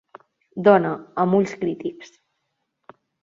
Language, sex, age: Catalan, female, 19-29